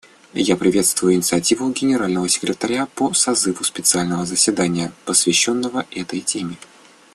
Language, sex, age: Russian, male, 19-29